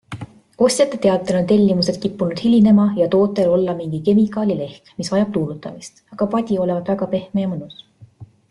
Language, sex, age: Estonian, female, 19-29